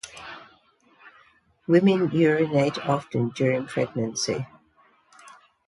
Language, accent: English, England English